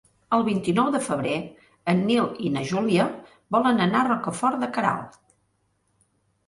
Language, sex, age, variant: Catalan, female, 50-59, Central